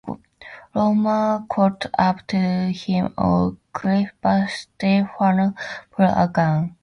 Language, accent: English, United States English